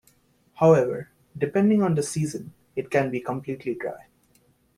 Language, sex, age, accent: English, male, 19-29, United States English